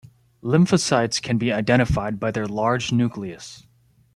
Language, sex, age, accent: English, male, 19-29, United States English